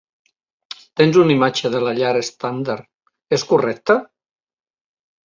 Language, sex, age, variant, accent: Catalan, male, 60-69, Nord-Occidental, nord-occidental